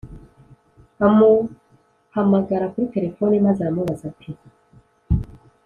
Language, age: Kinyarwanda, 19-29